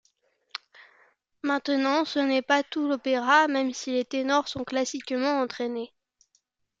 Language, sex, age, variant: French, female, under 19, Français de métropole